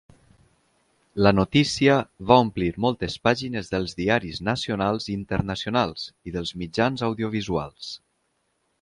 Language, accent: Catalan, valencià; valencià meridional